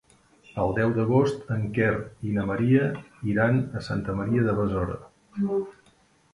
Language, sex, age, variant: Catalan, male, 50-59, Septentrional